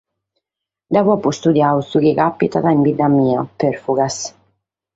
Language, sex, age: Sardinian, female, 30-39